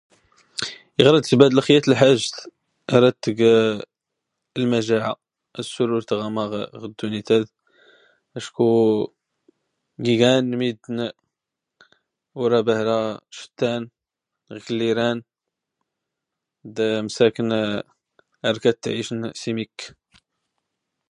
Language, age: Tachelhit, 19-29